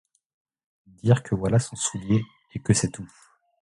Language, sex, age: French, male, 30-39